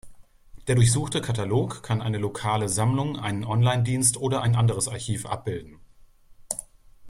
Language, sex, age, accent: German, male, 30-39, Deutschland Deutsch